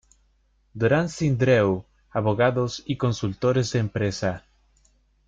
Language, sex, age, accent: Spanish, male, 19-29, España: Centro-Sur peninsular (Madrid, Toledo, Castilla-La Mancha)